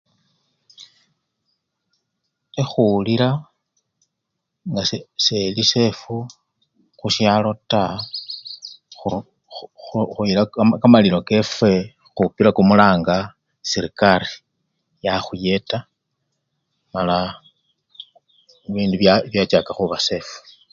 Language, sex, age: Luyia, male, 60-69